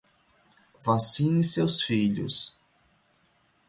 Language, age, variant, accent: Portuguese, 40-49, Portuguese (Brasil), Nordestino